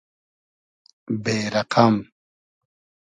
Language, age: Hazaragi, 30-39